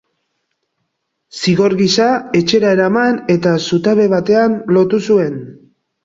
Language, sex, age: Basque, male, 40-49